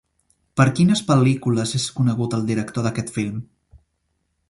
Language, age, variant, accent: Catalan, under 19, Central, central